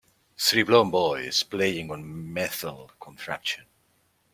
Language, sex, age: English, male, 30-39